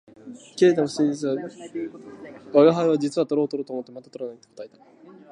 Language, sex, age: Japanese, male, 19-29